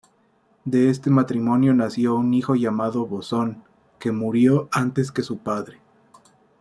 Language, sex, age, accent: Spanish, male, 19-29, México